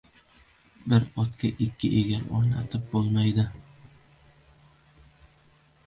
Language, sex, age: Uzbek, male, 19-29